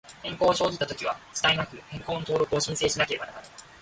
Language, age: Japanese, 19-29